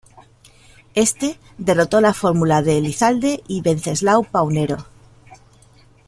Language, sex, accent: Spanish, female, España: Sur peninsular (Andalucia, Extremadura, Murcia)